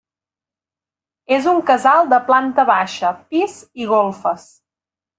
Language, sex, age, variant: Catalan, female, 30-39, Central